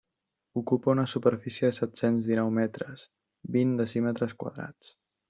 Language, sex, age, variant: Catalan, male, 19-29, Central